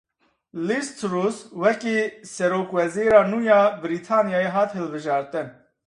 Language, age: Kurdish, 30-39